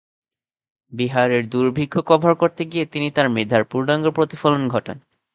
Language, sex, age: Bengali, male, 19-29